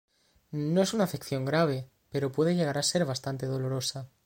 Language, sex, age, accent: Spanish, male, 19-29, España: Centro-Sur peninsular (Madrid, Toledo, Castilla-La Mancha)